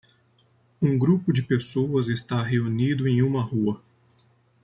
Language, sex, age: Portuguese, male, 19-29